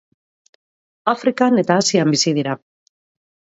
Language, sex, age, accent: Basque, female, 40-49, Mendebalekoa (Araba, Bizkaia, Gipuzkoako mendebaleko herri batzuk)